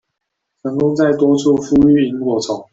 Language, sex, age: Chinese, male, 19-29